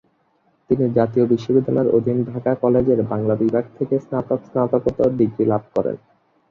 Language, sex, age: Bengali, male, under 19